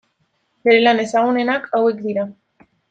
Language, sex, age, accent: Basque, female, 19-29, Mendebalekoa (Araba, Bizkaia, Gipuzkoako mendebaleko herri batzuk)